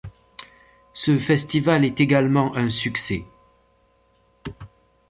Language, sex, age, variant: French, male, 30-39, Français de métropole